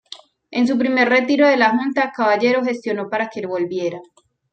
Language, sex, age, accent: Spanish, female, 30-39, Andino-Pacífico: Colombia, Perú, Ecuador, oeste de Bolivia y Venezuela andina